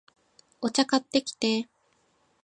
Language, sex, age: Japanese, female, 19-29